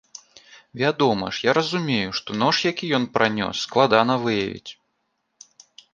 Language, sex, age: Belarusian, male, 30-39